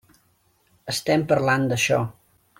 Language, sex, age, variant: Catalan, male, 30-39, Central